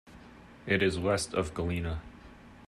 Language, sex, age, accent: English, male, under 19, United States English